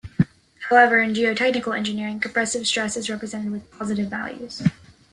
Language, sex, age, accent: English, female, 19-29, United States English